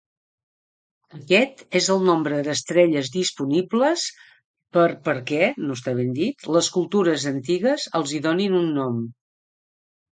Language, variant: Catalan, Central